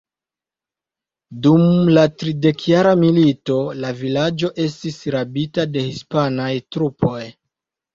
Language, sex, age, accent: Esperanto, male, 19-29, Internacia